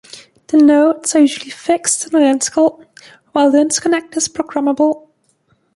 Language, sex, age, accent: English, female, 19-29, England English